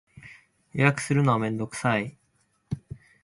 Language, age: Japanese, 19-29